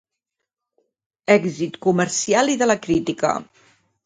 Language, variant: Catalan, Central